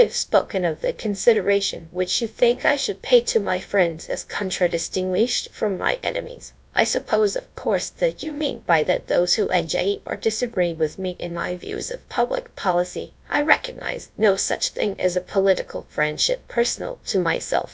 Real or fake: fake